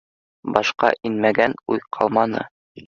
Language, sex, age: Bashkir, male, under 19